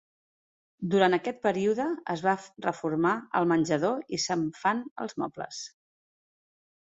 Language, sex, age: Catalan, female, 40-49